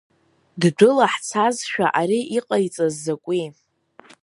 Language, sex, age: Abkhazian, female, under 19